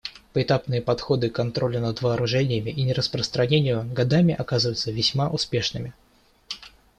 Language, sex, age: Russian, male, under 19